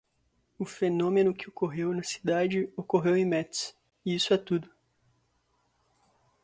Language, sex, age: Portuguese, male, 19-29